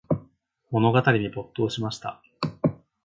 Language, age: Japanese, 19-29